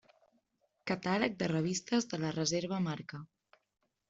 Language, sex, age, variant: Catalan, female, 19-29, Central